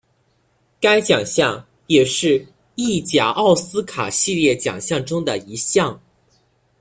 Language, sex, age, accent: Chinese, male, under 19, 出生地：江西省